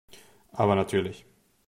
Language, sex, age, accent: German, male, 30-39, Deutschland Deutsch